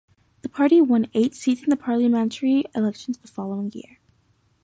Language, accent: English, United States English